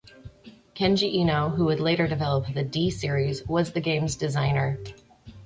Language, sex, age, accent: English, female, 40-49, United States English